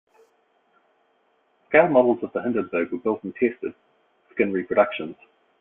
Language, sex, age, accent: English, male, 40-49, New Zealand English